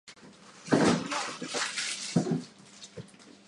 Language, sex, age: Japanese, male, 19-29